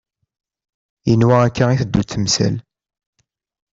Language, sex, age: Kabyle, male, 30-39